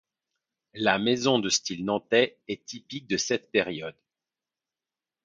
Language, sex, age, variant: French, male, 30-39, Français de métropole